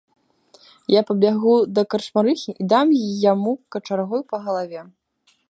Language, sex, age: Belarusian, female, 19-29